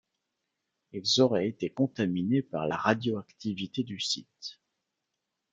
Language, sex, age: French, male, 30-39